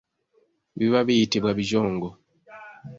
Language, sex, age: Ganda, male, 90+